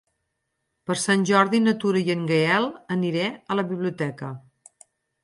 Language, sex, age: Catalan, female, 50-59